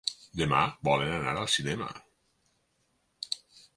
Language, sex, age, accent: Catalan, male, 50-59, valencià